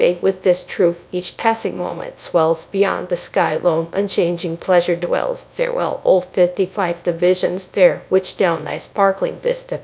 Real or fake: fake